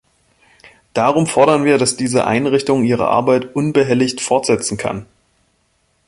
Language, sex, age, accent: German, male, 30-39, Deutschland Deutsch